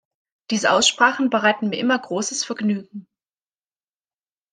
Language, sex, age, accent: German, female, 19-29, Deutschland Deutsch